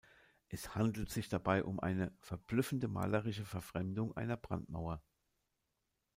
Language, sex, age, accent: German, male, 50-59, Deutschland Deutsch